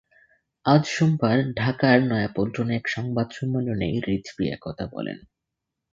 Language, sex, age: Bengali, male, 19-29